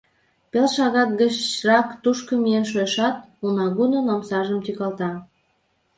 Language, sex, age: Mari, female, 19-29